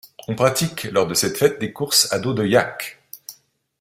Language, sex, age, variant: French, male, 60-69, Français de métropole